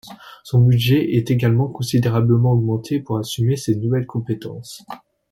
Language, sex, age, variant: French, male, 19-29, Français de métropole